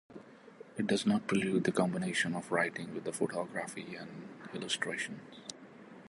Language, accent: English, India and South Asia (India, Pakistan, Sri Lanka)